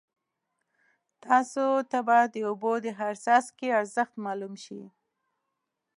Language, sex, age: Pashto, female, 19-29